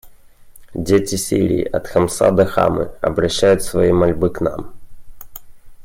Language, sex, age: Russian, male, 19-29